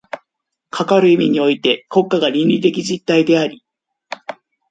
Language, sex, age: Japanese, male, 19-29